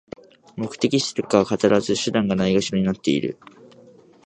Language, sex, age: Japanese, male, 19-29